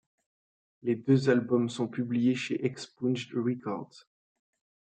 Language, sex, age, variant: French, male, 30-39, Français de métropole